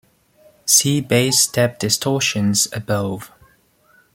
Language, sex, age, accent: English, male, 30-39, United States English